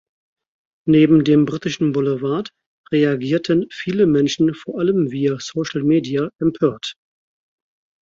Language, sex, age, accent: German, male, 30-39, Deutschland Deutsch